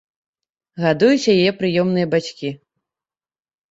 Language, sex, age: Belarusian, female, 30-39